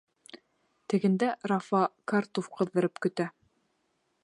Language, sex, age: Bashkir, female, 19-29